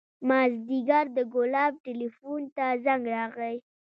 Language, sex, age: Pashto, female, under 19